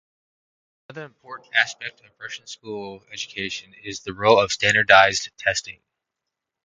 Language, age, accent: English, 19-29, United States English